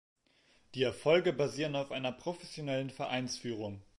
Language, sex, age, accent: German, male, 19-29, Deutschland Deutsch